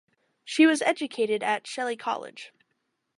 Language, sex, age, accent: English, female, under 19, United States English